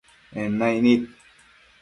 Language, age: Matsés, 19-29